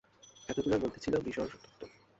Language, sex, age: Bengali, male, 19-29